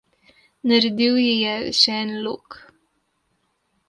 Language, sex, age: Slovenian, female, 19-29